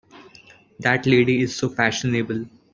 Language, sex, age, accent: English, male, 19-29, India and South Asia (India, Pakistan, Sri Lanka)